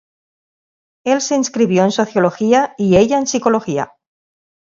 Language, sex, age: Spanish, female, 40-49